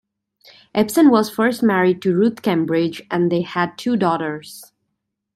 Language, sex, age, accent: English, female, 19-29, England English